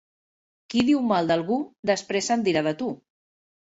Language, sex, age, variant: Catalan, female, 40-49, Central